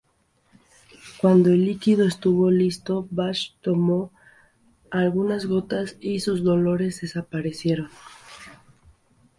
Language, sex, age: Spanish, female, under 19